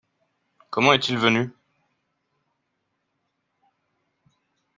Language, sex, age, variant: French, male, 19-29, Français de métropole